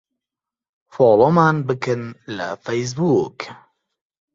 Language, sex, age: Central Kurdish, male, 19-29